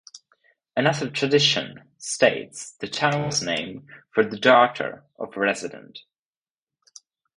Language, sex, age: English, male, under 19